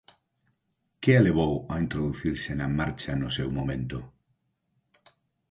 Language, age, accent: Galician, 50-59, Oriental (común en zona oriental)